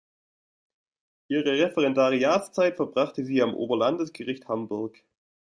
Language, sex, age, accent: German, male, 19-29, Deutschland Deutsch